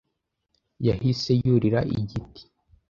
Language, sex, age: Kinyarwanda, male, under 19